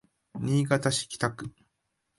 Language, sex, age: Japanese, male, 19-29